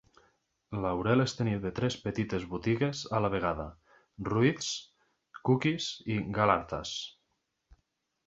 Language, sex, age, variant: Catalan, male, 19-29, Nord-Occidental